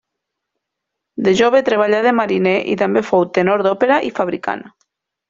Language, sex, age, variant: Catalan, female, 40-49, Nord-Occidental